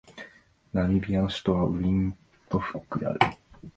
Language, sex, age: Japanese, male, 19-29